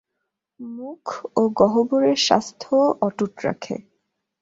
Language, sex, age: Bengali, female, under 19